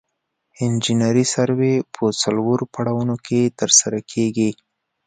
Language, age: Pashto, 19-29